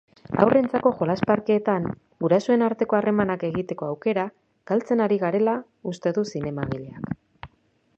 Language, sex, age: Basque, female, 40-49